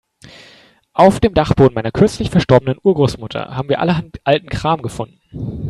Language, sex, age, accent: German, male, 19-29, Deutschland Deutsch